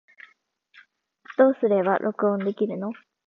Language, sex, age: Japanese, female, under 19